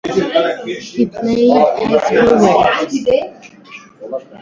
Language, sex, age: English, female, 19-29